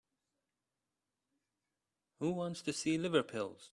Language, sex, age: English, male, 30-39